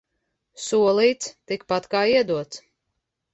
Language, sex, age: Latvian, female, 40-49